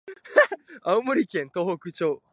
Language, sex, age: Japanese, male, 19-29